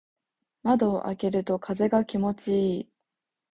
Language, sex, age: Japanese, female, 19-29